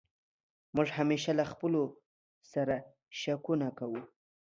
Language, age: Pashto, 19-29